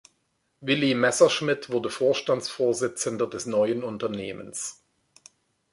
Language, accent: German, Deutschland Deutsch